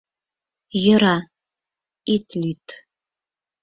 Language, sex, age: Mari, female, 40-49